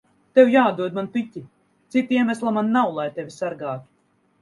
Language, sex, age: Latvian, female, 40-49